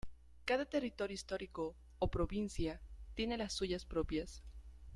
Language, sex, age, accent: Spanish, female, under 19, Andino-Pacífico: Colombia, Perú, Ecuador, oeste de Bolivia y Venezuela andina